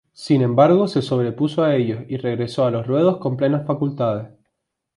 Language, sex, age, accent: Spanish, male, 19-29, España: Sur peninsular (Andalucia, Extremadura, Murcia)